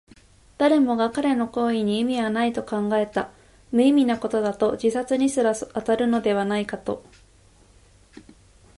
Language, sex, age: Japanese, female, 19-29